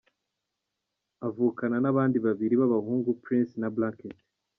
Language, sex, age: Kinyarwanda, male, 19-29